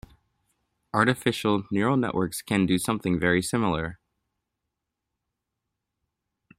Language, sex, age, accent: English, male, 19-29, United States English